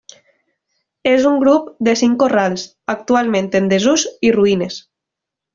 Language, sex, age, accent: Catalan, female, 19-29, valencià